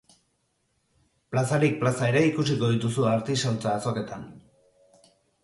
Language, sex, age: Basque, male, 40-49